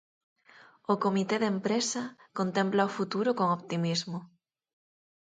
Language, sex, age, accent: Galician, female, 30-39, Normativo (estándar)